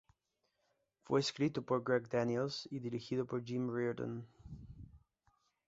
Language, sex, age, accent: Spanish, male, 19-29, España: Norte peninsular (Asturias, Castilla y León, Cantabria, País Vasco, Navarra, Aragón, La Rioja, Guadalajara, Cuenca)